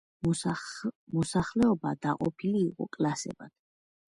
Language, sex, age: Georgian, female, under 19